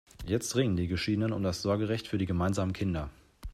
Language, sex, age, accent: German, male, 30-39, Deutschland Deutsch